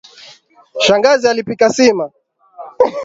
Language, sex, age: Swahili, male, 19-29